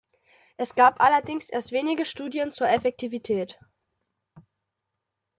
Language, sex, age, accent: German, female, under 19, Deutschland Deutsch